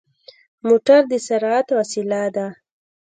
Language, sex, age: Pashto, female, 19-29